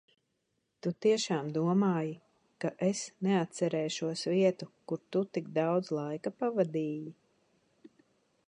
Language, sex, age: Latvian, female, 40-49